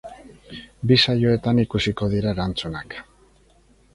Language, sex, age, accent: Basque, male, 50-59, Erdialdekoa edo Nafarra (Gipuzkoa, Nafarroa)